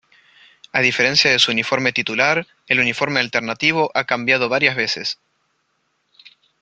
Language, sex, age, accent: Spanish, male, 19-29, Rioplatense: Argentina, Uruguay, este de Bolivia, Paraguay